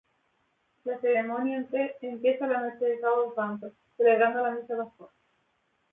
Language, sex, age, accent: Spanish, female, 19-29, España: Islas Canarias